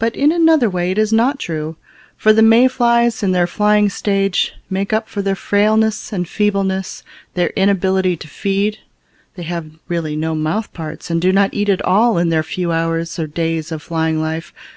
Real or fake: real